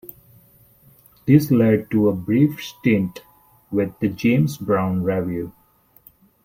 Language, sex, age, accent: English, male, 30-39, India and South Asia (India, Pakistan, Sri Lanka)